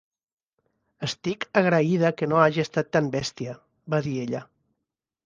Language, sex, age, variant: Catalan, male, 50-59, Central